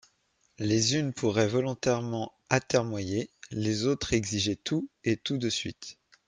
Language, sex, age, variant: French, male, 30-39, Français de métropole